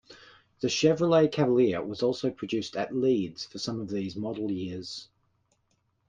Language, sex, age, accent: English, male, 40-49, Australian English